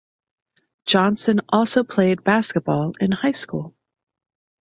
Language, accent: English, United States English